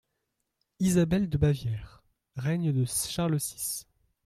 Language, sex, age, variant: French, male, under 19, Français de métropole